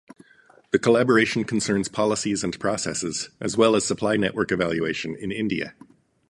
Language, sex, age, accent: English, male, 50-59, United States English